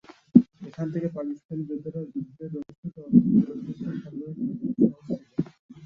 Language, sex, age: Bengali, male, 19-29